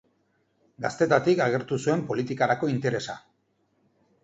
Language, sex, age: Basque, male, 50-59